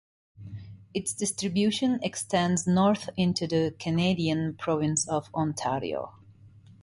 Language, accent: English, United States English